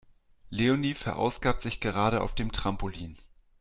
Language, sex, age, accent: German, male, 40-49, Deutschland Deutsch